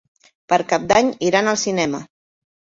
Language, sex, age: Catalan, female, 50-59